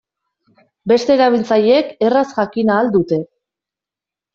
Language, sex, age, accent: Basque, female, 19-29, Erdialdekoa edo Nafarra (Gipuzkoa, Nafarroa)